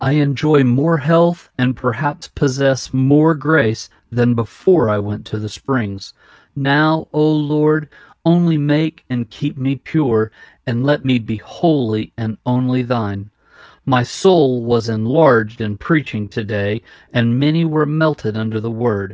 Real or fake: real